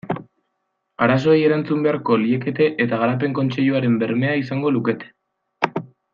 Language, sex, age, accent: Basque, male, 19-29, Erdialdekoa edo Nafarra (Gipuzkoa, Nafarroa)